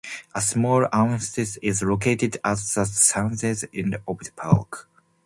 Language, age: English, 19-29